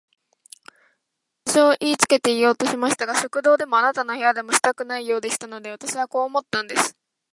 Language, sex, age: Japanese, female, 19-29